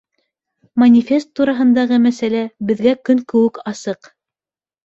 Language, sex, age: Bashkir, female, 19-29